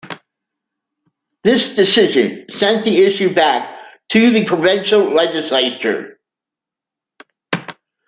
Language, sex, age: English, male, 60-69